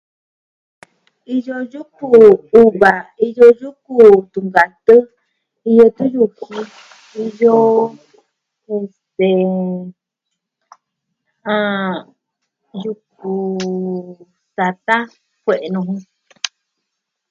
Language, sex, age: Southwestern Tlaxiaco Mixtec, female, 60-69